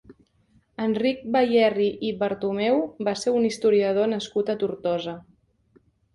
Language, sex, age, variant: Catalan, female, 19-29, Central